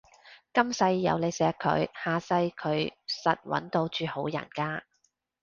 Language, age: Cantonese, 30-39